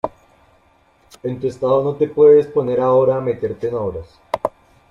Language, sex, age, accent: Spanish, male, 19-29, Andino-Pacífico: Colombia, Perú, Ecuador, oeste de Bolivia y Venezuela andina